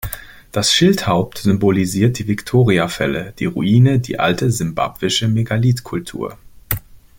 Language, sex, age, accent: German, male, 30-39, Deutschland Deutsch